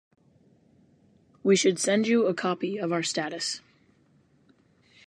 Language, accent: English, United States English